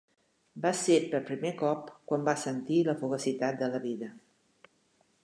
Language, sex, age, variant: Catalan, female, 70-79, Central